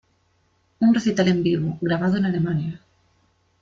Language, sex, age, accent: Spanish, female, 30-39, España: Centro-Sur peninsular (Madrid, Toledo, Castilla-La Mancha)